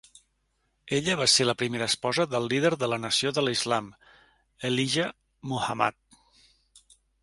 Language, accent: Catalan, central; septentrional